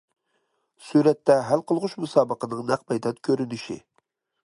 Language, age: Uyghur, 30-39